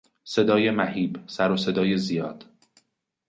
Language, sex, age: Persian, male, 19-29